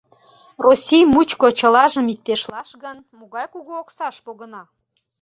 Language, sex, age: Mari, female, 40-49